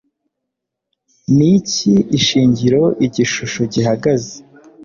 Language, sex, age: Kinyarwanda, male, 19-29